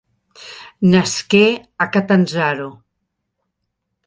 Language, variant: Catalan, Central